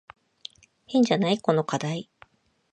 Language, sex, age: Japanese, female, 50-59